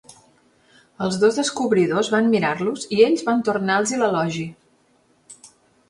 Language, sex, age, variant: Catalan, female, 40-49, Central